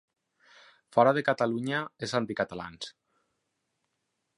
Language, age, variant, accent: Catalan, 19-29, Valencià central, valencià